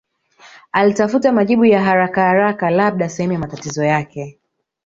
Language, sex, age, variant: Swahili, female, 19-29, Kiswahili Sanifu (EA)